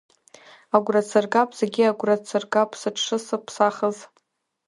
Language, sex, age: Abkhazian, female, under 19